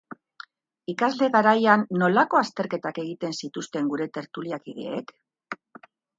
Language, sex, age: Basque, female, 60-69